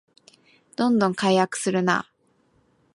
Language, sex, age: Japanese, female, 19-29